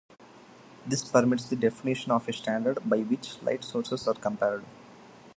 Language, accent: English, India and South Asia (India, Pakistan, Sri Lanka)